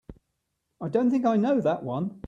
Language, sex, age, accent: English, male, 60-69, England English